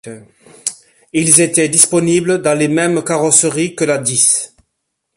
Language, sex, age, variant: French, male, 40-49, Français de métropole